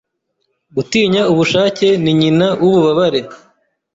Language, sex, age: Kinyarwanda, male, 30-39